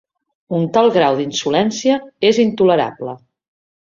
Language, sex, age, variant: Catalan, female, 40-49, Central